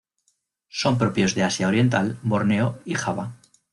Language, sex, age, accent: Spanish, male, 30-39, España: Centro-Sur peninsular (Madrid, Toledo, Castilla-La Mancha)